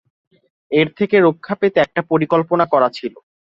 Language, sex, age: Bengali, male, 19-29